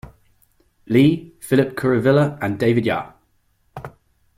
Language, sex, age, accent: English, male, 19-29, England English